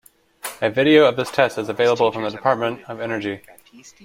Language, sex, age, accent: English, male, 30-39, United States English